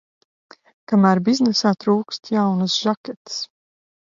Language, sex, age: Latvian, female, 40-49